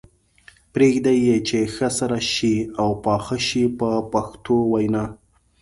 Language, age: Pashto, 30-39